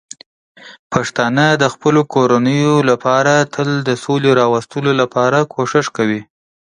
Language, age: Pashto, 19-29